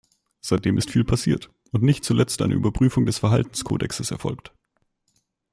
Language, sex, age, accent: German, male, 19-29, Deutschland Deutsch